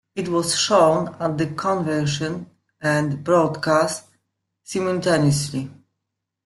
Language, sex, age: English, female, 50-59